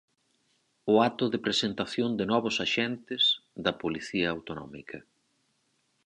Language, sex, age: Galician, male, 40-49